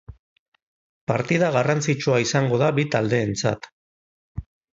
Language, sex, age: Basque, male, 40-49